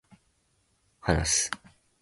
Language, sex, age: Japanese, male, 19-29